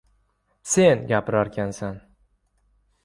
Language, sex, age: Uzbek, male, 19-29